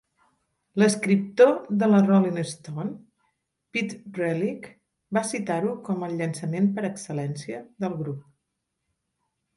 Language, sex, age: Catalan, male, 40-49